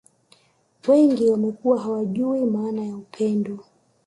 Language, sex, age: Swahili, female, 19-29